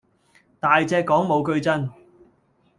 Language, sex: Cantonese, male